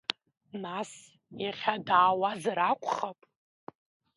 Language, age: Abkhazian, under 19